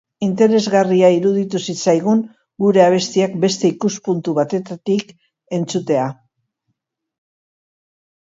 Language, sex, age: Basque, female, 60-69